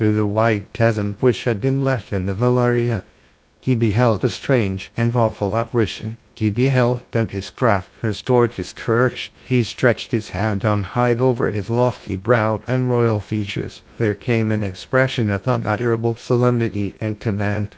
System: TTS, GlowTTS